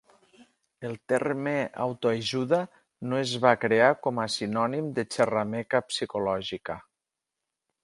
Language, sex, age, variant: Catalan, male, 50-59, Septentrional